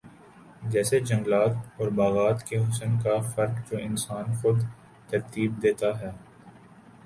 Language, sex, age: Urdu, male, 19-29